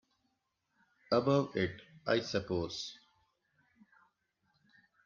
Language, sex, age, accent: English, male, 40-49, India and South Asia (India, Pakistan, Sri Lanka)